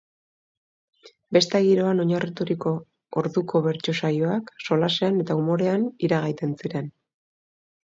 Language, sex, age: Basque, female, 30-39